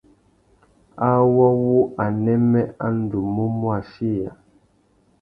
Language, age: Tuki, 40-49